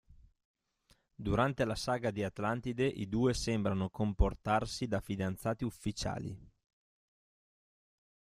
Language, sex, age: Italian, male, 30-39